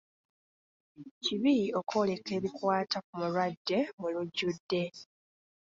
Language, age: Ganda, 30-39